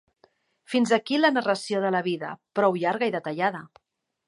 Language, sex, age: Catalan, female, 50-59